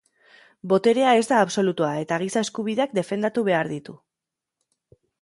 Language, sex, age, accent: Basque, female, 30-39, Erdialdekoa edo Nafarra (Gipuzkoa, Nafarroa)